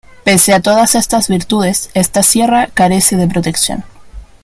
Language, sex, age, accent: Spanish, female, under 19, Chileno: Chile, Cuyo